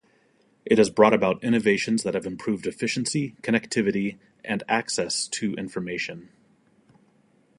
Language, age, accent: English, 40-49, United States English